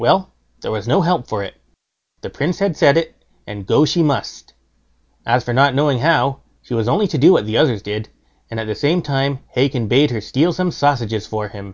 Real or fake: real